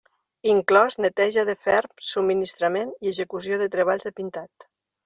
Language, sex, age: Catalan, female, 50-59